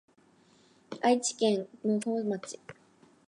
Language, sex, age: Japanese, female, 19-29